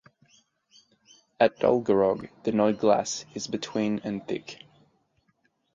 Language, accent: English, Australian English